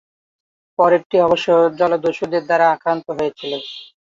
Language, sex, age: Bengali, male, 19-29